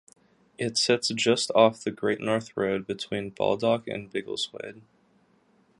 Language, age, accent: English, under 19, United States English